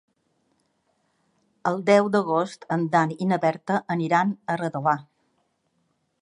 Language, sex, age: Catalan, female, 50-59